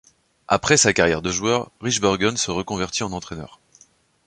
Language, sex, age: French, male, 30-39